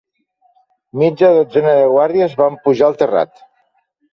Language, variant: Catalan, Septentrional